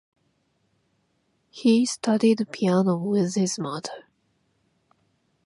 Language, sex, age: English, female, 19-29